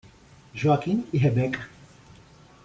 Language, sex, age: Portuguese, male, 40-49